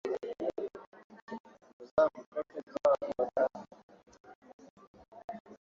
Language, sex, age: Swahili, male, 19-29